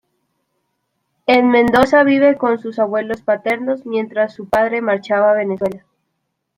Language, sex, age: Spanish, female, 19-29